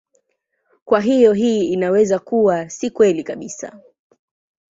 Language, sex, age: Swahili, female, 19-29